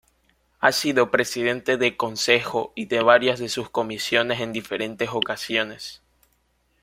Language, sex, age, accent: Spanish, male, 19-29, América central